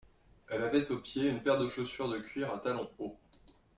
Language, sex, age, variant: French, male, 19-29, Français de métropole